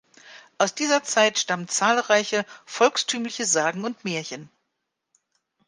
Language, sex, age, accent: German, female, 50-59, Deutschland Deutsch